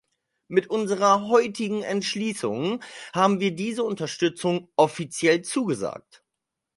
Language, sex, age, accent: German, male, 30-39, Deutschland Deutsch